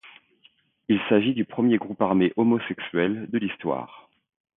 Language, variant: French, Français de métropole